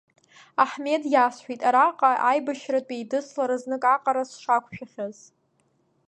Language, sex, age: Abkhazian, female, under 19